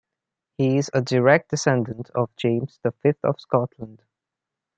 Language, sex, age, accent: English, male, 19-29, India and South Asia (India, Pakistan, Sri Lanka)